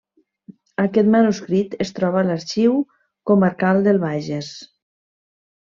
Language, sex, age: Catalan, female, 50-59